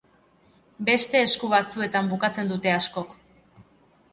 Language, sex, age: Basque, female, 30-39